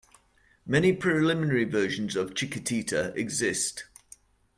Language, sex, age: English, male, 50-59